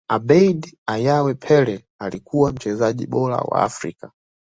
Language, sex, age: Swahili, male, 19-29